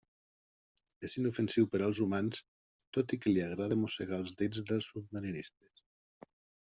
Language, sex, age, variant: Catalan, male, 40-49, Septentrional